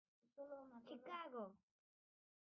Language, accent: Spanish, México